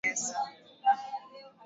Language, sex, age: Swahili, female, 19-29